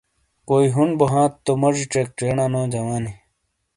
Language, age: Shina, 30-39